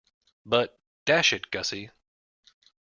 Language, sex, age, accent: English, male, 30-39, United States English